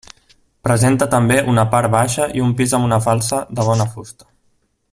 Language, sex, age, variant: Catalan, male, 19-29, Central